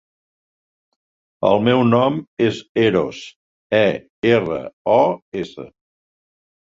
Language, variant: Catalan, Central